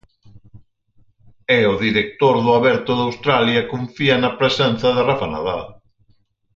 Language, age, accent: Galician, 50-59, Atlántico (seseo e gheada)